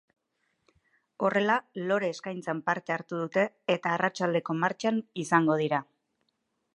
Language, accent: Basque, Erdialdekoa edo Nafarra (Gipuzkoa, Nafarroa)